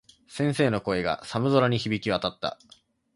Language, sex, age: Japanese, male, 19-29